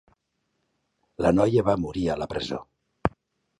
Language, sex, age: Catalan, male, 50-59